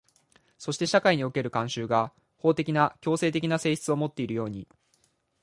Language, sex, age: Japanese, male, 19-29